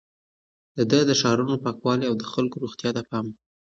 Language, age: Pashto, 19-29